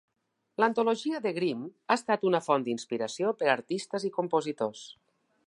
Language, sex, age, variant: Catalan, female, 50-59, Nord-Occidental